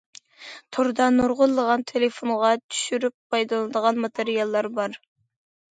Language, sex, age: Uyghur, female, under 19